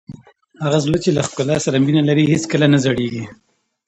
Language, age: Pashto, 19-29